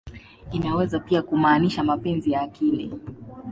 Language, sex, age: Swahili, female, 19-29